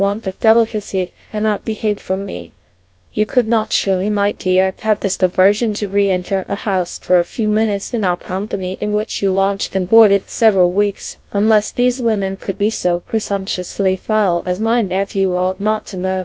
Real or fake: fake